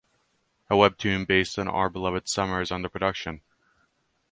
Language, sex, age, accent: English, male, 19-29, United States English